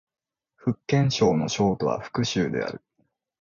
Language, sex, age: Japanese, male, 19-29